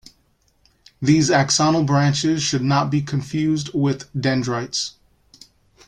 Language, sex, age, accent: English, male, 40-49, United States English